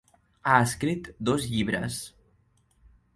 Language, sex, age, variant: Catalan, male, under 19, Central